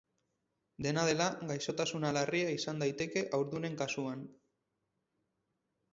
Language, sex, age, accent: Basque, male, 30-39, Mendebalekoa (Araba, Bizkaia, Gipuzkoako mendebaleko herri batzuk)